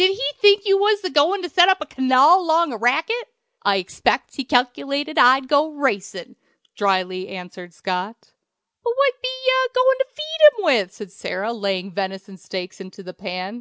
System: none